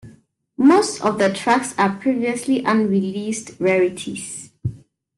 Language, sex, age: English, female, 30-39